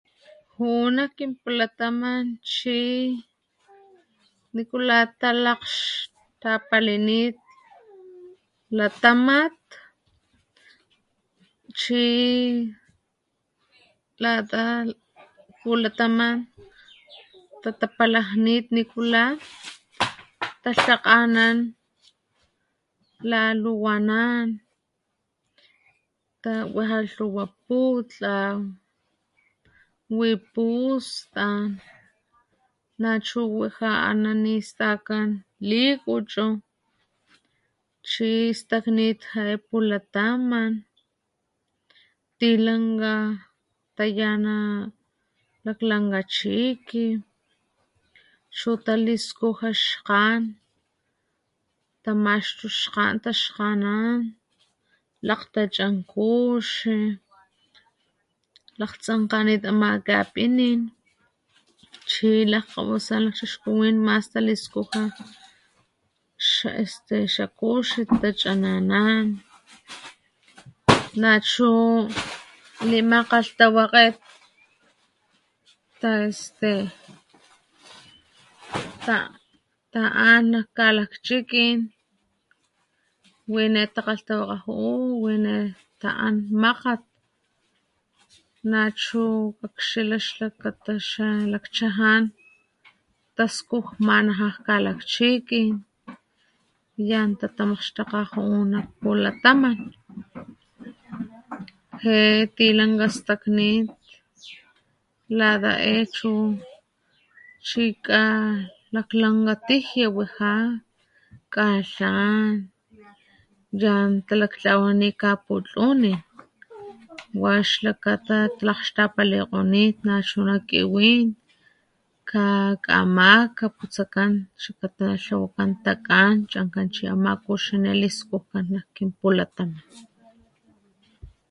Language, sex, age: Papantla Totonac, female, 30-39